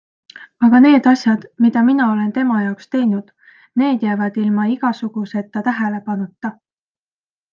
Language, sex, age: Estonian, female, 19-29